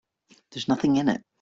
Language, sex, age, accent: English, male, under 19, United States English